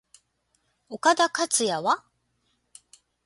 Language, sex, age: Japanese, female, 60-69